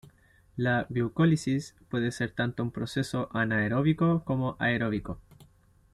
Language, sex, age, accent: Spanish, male, 19-29, Chileno: Chile, Cuyo